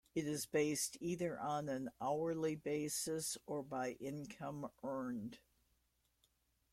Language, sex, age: English, female, 70-79